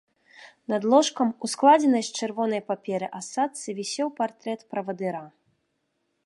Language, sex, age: Belarusian, female, 30-39